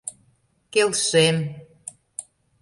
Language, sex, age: Mari, female, 60-69